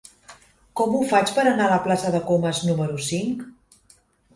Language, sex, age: Catalan, female, 40-49